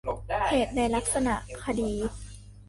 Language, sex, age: Thai, female, 19-29